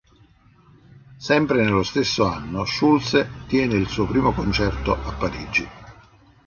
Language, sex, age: Italian, male, 50-59